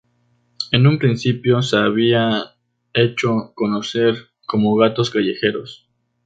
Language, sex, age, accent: Spanish, male, 19-29, México